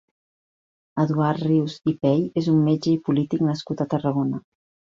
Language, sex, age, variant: Catalan, female, 40-49, Central